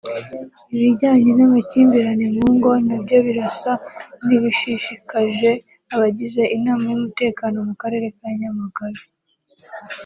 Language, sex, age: Kinyarwanda, female, 19-29